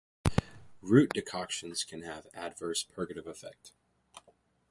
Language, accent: English, United States English